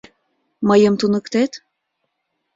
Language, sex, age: Mari, female, 19-29